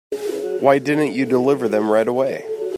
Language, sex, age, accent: English, male, 19-29, United States English